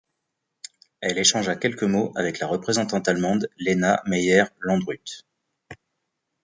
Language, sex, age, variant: French, male, 40-49, Français de métropole